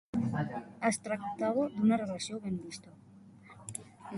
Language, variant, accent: Catalan, Central, central